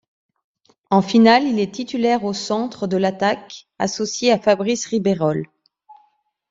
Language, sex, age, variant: French, female, 40-49, Français de métropole